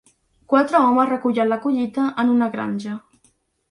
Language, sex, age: Catalan, female, under 19